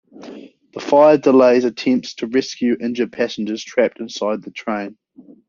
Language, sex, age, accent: English, male, 19-29, New Zealand English